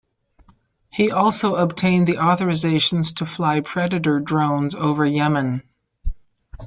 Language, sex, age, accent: English, female, 50-59, United States English